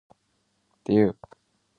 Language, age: Asturian, under 19